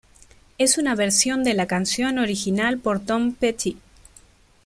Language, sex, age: Spanish, female, 19-29